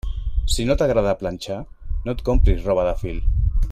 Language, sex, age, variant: Catalan, male, 40-49, Central